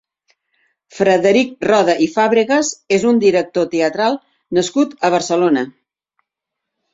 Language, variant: Catalan, Central